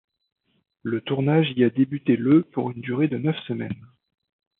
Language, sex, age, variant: French, male, 30-39, Français de métropole